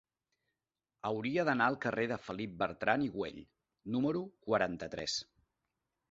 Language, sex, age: Catalan, male, 50-59